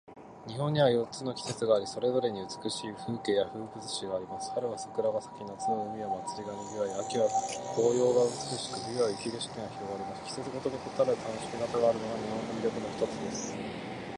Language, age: Japanese, 30-39